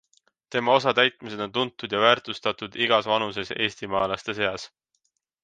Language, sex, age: Estonian, male, 19-29